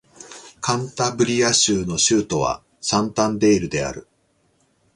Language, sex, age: Japanese, male, 40-49